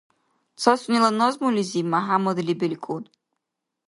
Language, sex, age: Dargwa, female, 19-29